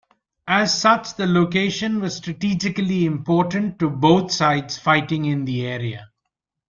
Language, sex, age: English, male, 50-59